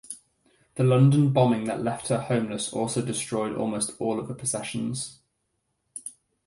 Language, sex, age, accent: English, male, 19-29, England English